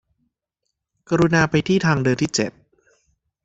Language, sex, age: Thai, male, 30-39